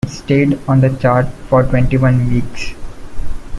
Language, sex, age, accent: English, male, 19-29, India and South Asia (India, Pakistan, Sri Lanka)